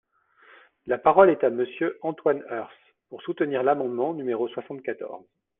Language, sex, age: French, male, 40-49